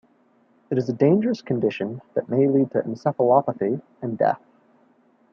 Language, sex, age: English, male, 19-29